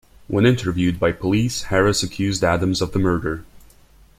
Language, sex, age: English, male, 19-29